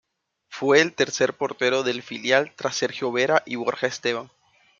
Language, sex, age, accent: Spanish, male, 19-29, Caribe: Cuba, Venezuela, Puerto Rico, República Dominicana, Panamá, Colombia caribeña, México caribeño, Costa del golfo de México